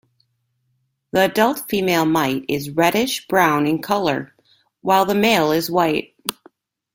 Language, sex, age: English, female, 30-39